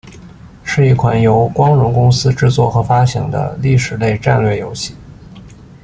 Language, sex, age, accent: Chinese, male, 19-29, 出生地：北京市